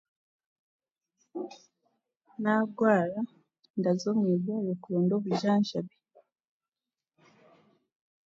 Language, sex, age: Chiga, female, 19-29